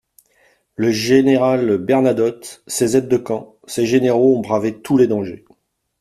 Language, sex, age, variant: French, male, 50-59, Français de métropole